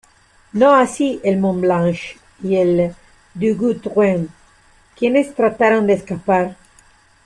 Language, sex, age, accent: Spanish, female, 50-59, México